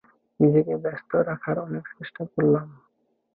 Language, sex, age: Bengali, male, under 19